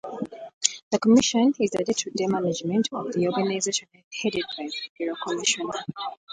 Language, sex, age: English, female, 19-29